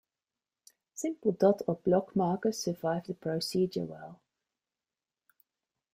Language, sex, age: English, female, 40-49